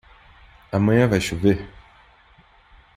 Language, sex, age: Portuguese, male, 19-29